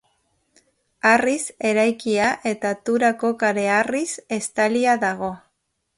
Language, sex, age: Basque, female, 40-49